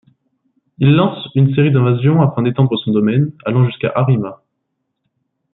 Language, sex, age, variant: French, male, 19-29, Français de métropole